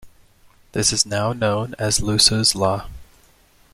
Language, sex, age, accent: English, male, 19-29, United States English